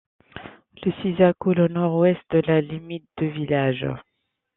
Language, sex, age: French, female, 19-29